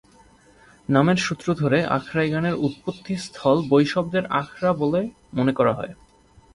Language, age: Bengali, 19-29